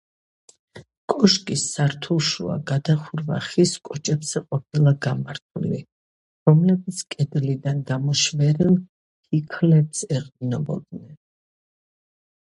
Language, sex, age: Georgian, female, 50-59